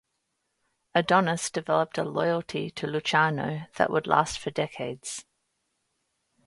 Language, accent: English, Australian English